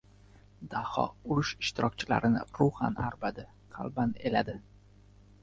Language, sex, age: Uzbek, male, 19-29